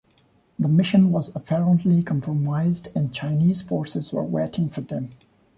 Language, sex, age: English, male, 19-29